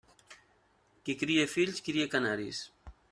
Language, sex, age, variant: Catalan, male, 30-39, Nord-Occidental